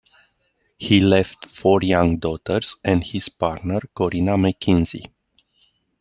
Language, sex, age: English, male, 40-49